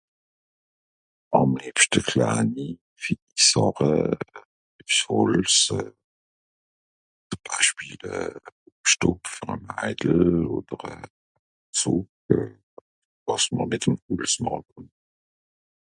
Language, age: Swiss German, 70-79